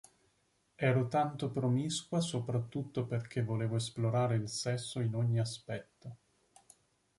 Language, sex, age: Italian, male, 30-39